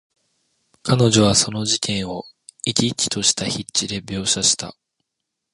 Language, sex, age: Japanese, male, 19-29